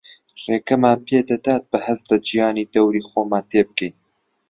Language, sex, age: Central Kurdish, male, under 19